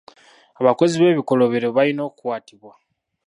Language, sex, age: Ganda, male, 19-29